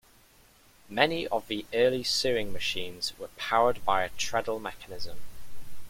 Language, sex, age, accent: English, male, 19-29, England English